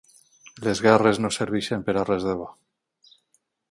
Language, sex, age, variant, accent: Catalan, male, 40-49, Tortosí, nord-occidental